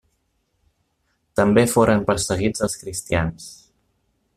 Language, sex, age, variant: Catalan, male, 30-39, Central